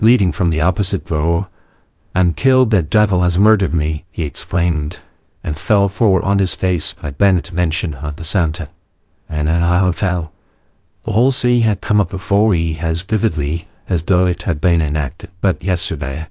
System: TTS, VITS